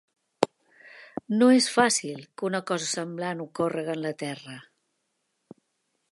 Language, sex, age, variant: Catalan, female, 60-69, Central